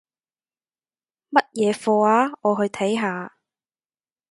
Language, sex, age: Cantonese, female, 19-29